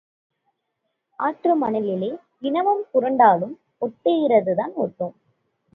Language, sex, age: Tamil, female, 19-29